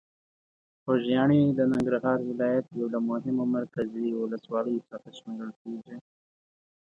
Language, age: Pashto, 19-29